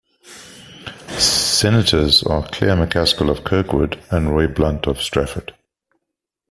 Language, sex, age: English, male, 50-59